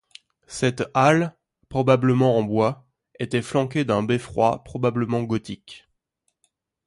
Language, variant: French, Français de métropole